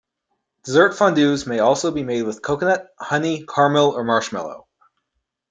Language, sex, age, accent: English, male, 19-29, United States English